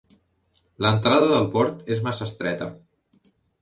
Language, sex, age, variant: Catalan, male, under 19, Central